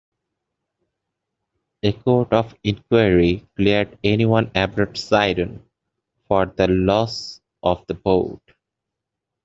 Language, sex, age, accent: English, male, 19-29, United States English